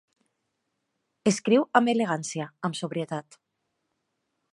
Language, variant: Catalan, Nord-Occidental